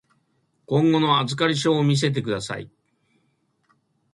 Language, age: Japanese, 60-69